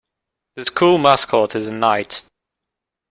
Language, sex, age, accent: English, male, 19-29, United States English